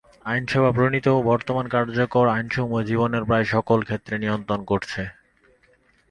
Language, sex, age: Bengali, male, 19-29